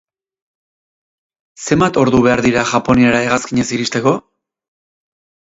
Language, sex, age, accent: Basque, male, 30-39, Erdialdekoa edo Nafarra (Gipuzkoa, Nafarroa)